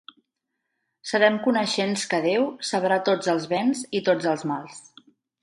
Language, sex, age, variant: Catalan, female, 30-39, Central